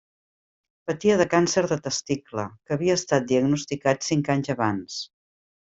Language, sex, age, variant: Catalan, female, 50-59, Central